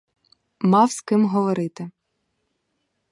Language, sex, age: Ukrainian, female, 19-29